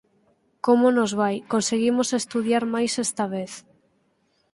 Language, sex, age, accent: Galician, female, under 19, Oriental (común en zona oriental)